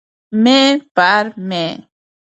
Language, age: Georgian, under 19